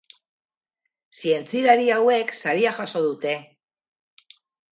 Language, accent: Basque, Mendebalekoa (Araba, Bizkaia, Gipuzkoako mendebaleko herri batzuk)